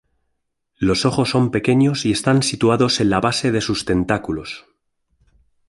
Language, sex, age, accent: Spanish, male, 40-49, España: Centro-Sur peninsular (Madrid, Toledo, Castilla-La Mancha)